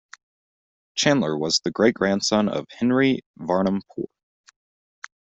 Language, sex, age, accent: English, male, 19-29, United States English